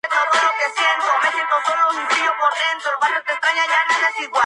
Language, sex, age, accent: Spanish, male, 19-29, México